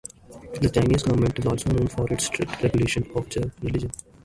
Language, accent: English, India and South Asia (India, Pakistan, Sri Lanka)